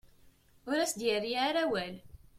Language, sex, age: Kabyle, female, 19-29